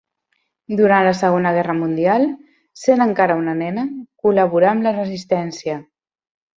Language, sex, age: Catalan, female, 30-39